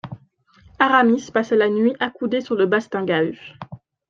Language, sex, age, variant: French, female, 19-29, Français de métropole